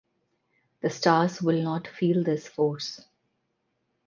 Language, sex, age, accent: English, female, 40-49, India and South Asia (India, Pakistan, Sri Lanka)